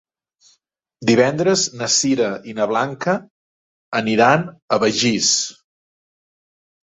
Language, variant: Catalan, Central